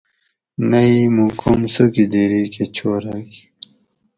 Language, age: Gawri, 19-29